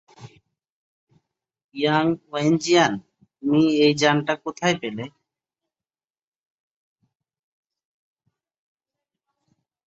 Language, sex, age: Bengali, male, 30-39